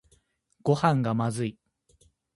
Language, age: Japanese, 19-29